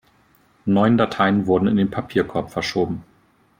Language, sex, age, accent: German, male, 30-39, Deutschland Deutsch